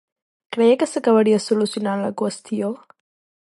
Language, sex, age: Catalan, female, 19-29